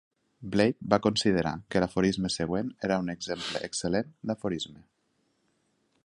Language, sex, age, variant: Catalan, male, 30-39, Nord-Occidental